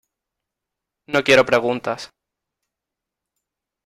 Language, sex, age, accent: Spanish, male, 19-29, España: Sur peninsular (Andalucia, Extremadura, Murcia)